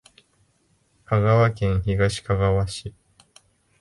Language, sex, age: Japanese, male, 19-29